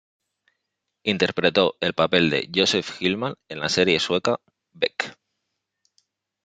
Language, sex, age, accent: Spanish, male, 30-39, España: Norte peninsular (Asturias, Castilla y León, Cantabria, País Vasco, Navarra, Aragón, La Rioja, Guadalajara, Cuenca)